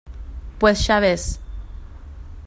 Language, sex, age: Spanish, female, 30-39